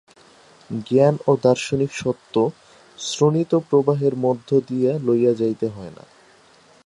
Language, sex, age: Bengali, male, 19-29